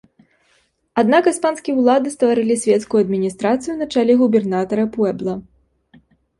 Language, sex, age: Belarusian, female, 19-29